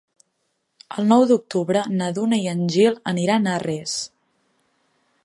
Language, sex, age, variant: Catalan, female, 19-29, Central